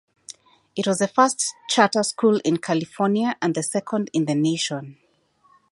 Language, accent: English, Kenyan